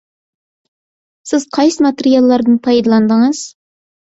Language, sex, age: Uyghur, female, 30-39